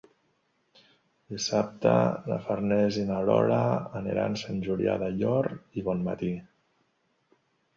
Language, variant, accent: Catalan, Central, central